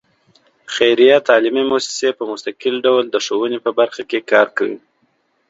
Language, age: Pashto, 30-39